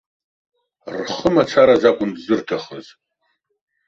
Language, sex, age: Abkhazian, male, 30-39